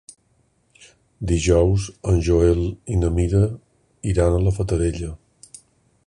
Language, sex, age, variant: Catalan, male, 50-59, Balear